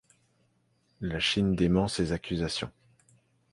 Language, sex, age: French, male, 19-29